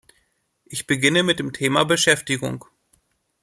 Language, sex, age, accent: German, male, 19-29, Deutschland Deutsch